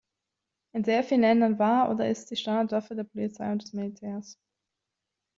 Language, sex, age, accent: German, female, 19-29, Deutschland Deutsch